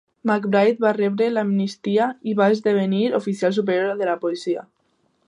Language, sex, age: Catalan, female, under 19